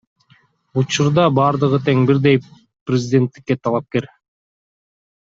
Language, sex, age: Kyrgyz, male, 40-49